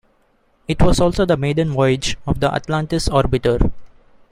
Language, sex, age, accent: English, male, 19-29, India and South Asia (India, Pakistan, Sri Lanka)